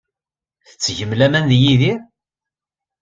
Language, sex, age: Kabyle, male, 40-49